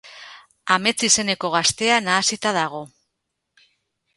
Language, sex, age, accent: Basque, female, 40-49, Mendebalekoa (Araba, Bizkaia, Gipuzkoako mendebaleko herri batzuk)